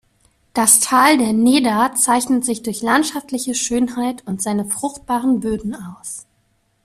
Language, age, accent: German, 30-39, Deutschland Deutsch